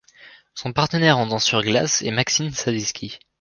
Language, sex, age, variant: French, male, 19-29, Français de métropole